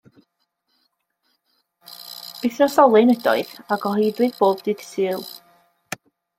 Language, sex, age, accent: Welsh, female, 19-29, Y Deyrnas Unedig Cymraeg